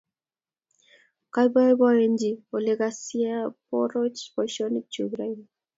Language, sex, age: Kalenjin, female, 19-29